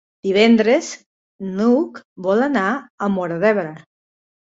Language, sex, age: Catalan, female, 40-49